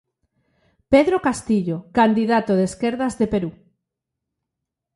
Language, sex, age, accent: Galician, female, 40-49, Normativo (estándar)